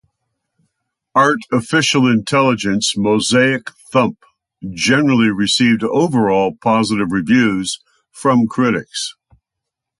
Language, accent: English, United States English